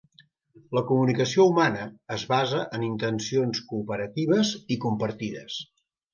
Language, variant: Catalan, Central